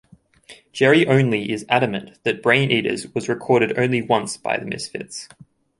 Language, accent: English, Australian English